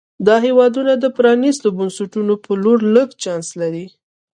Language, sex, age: Pashto, female, 19-29